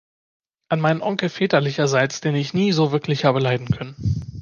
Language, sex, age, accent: German, male, 19-29, Deutschland Deutsch